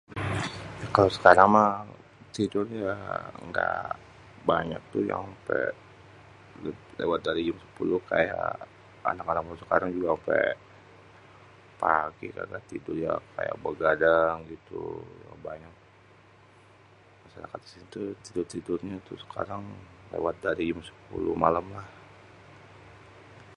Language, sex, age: Betawi, male, 30-39